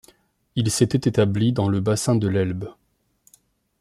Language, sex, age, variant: French, male, 30-39, Français de métropole